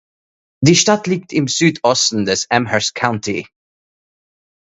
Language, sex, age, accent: German, male, 30-39, Österreichisches Deutsch